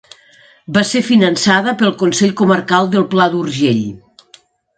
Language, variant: Catalan, Nord-Occidental